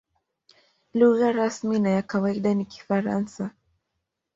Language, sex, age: Swahili, female, 19-29